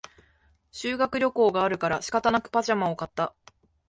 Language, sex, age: Japanese, female, 19-29